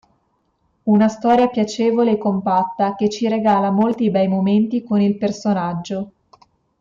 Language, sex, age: Italian, female, 19-29